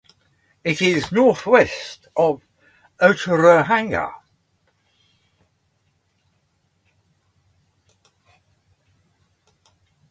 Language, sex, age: English, male, 80-89